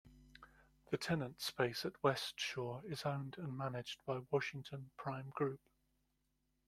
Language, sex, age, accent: English, male, 50-59, England English